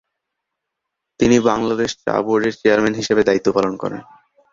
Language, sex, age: Bengali, male, under 19